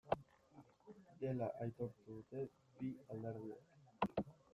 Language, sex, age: Basque, male, 19-29